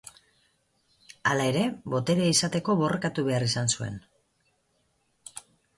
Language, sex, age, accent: Basque, female, 40-49, Mendebalekoa (Araba, Bizkaia, Gipuzkoako mendebaleko herri batzuk)